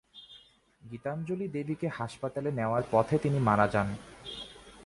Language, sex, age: Bengali, male, 19-29